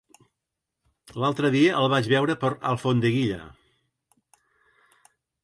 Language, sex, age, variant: Catalan, male, 60-69, Central